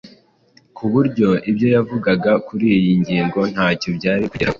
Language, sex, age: Kinyarwanda, male, 19-29